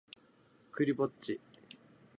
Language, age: Japanese, 30-39